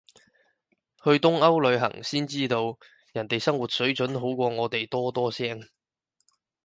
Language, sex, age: Cantonese, male, 19-29